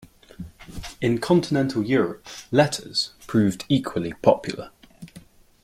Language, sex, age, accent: English, male, 19-29, England English